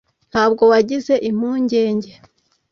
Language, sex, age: Kinyarwanda, female, 19-29